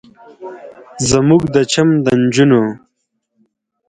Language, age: Pashto, 19-29